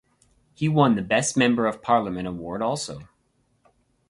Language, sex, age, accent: English, male, 30-39, United States English